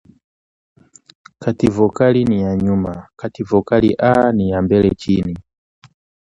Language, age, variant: Swahili, 19-29, Kiswahili cha Bara ya Tanzania